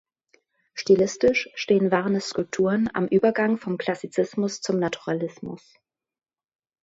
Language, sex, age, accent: German, female, 30-39, Hochdeutsch